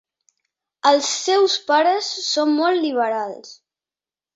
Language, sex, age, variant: Catalan, female, 50-59, Central